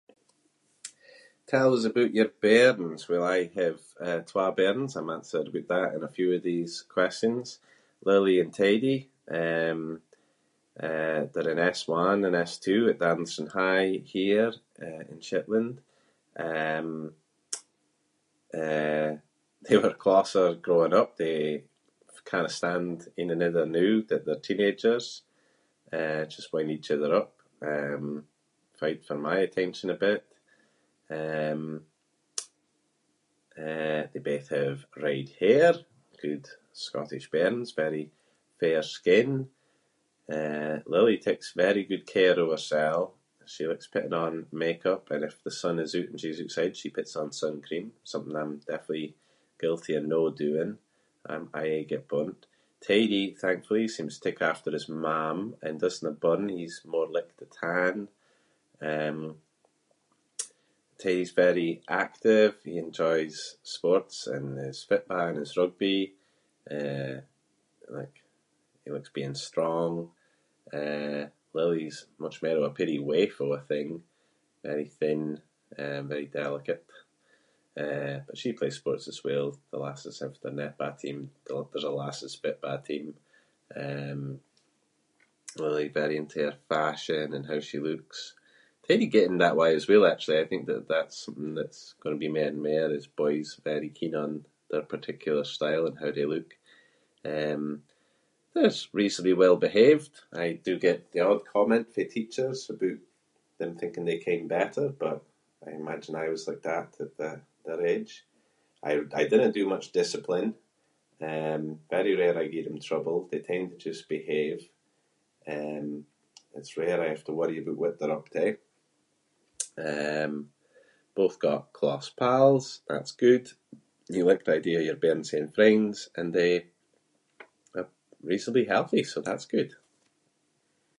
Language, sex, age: Scots, male, 30-39